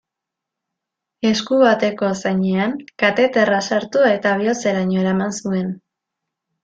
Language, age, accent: Basque, 19-29, Erdialdekoa edo Nafarra (Gipuzkoa, Nafarroa)